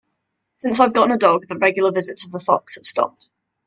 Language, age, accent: English, 19-29, England English